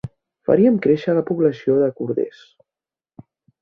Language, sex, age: Catalan, male, 19-29